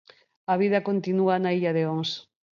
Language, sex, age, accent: Galician, female, 40-49, Normativo (estándar)